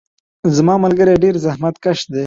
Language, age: Pashto, 19-29